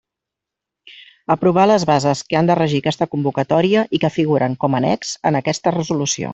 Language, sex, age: Catalan, female, 50-59